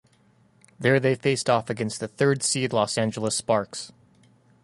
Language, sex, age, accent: English, male, 19-29, United States English